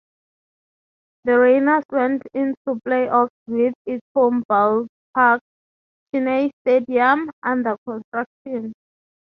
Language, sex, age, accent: English, female, 19-29, Southern African (South Africa, Zimbabwe, Namibia)